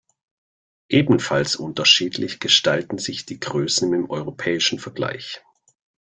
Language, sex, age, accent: German, male, 50-59, Deutschland Deutsch